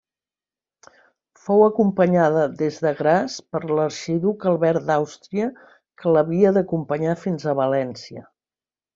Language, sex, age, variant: Catalan, female, 60-69, Central